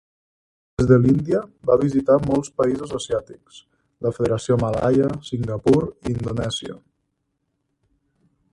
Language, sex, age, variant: Catalan, male, 19-29, Nord-Occidental